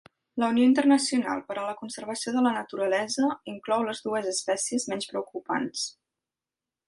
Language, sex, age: Catalan, female, 19-29